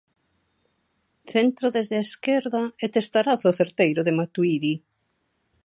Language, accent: Galician, Normativo (estándar)